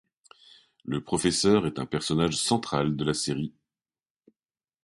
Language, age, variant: French, 50-59, Français de métropole